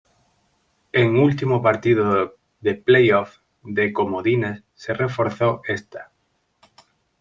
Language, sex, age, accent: Spanish, male, 30-39, España: Sur peninsular (Andalucia, Extremadura, Murcia)